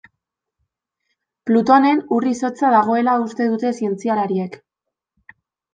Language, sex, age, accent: Basque, female, 19-29, Mendebalekoa (Araba, Bizkaia, Gipuzkoako mendebaleko herri batzuk)